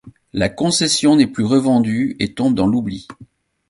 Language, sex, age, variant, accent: French, male, 40-49, Français d'Europe, Français de Belgique